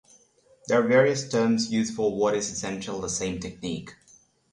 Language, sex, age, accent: English, male, 30-39, United States English; India and South Asia (India, Pakistan, Sri Lanka)